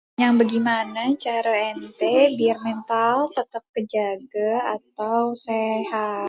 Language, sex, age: Betawi, male, 19-29